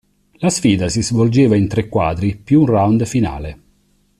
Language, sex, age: Italian, male, 50-59